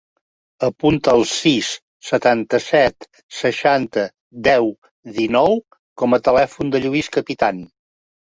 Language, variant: Catalan, Central